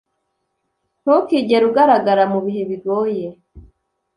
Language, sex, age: Kinyarwanda, female, 19-29